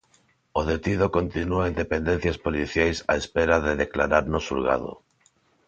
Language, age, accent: Galician, 40-49, Neofalante